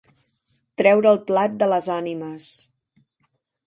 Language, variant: Catalan, Central